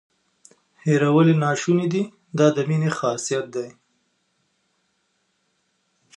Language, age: Pashto, 30-39